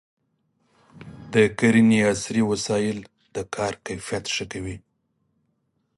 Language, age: Pashto, 30-39